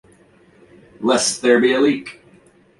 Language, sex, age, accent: English, male, 19-29, United States English